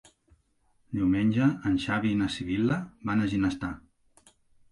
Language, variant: Catalan, Central